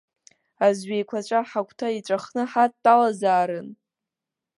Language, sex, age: Abkhazian, female, under 19